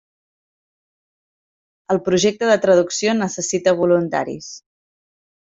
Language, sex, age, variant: Catalan, female, 30-39, Central